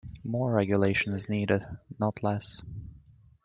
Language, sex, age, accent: English, male, 19-29, England English